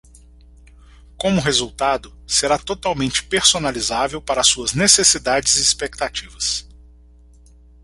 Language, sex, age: Portuguese, male, 40-49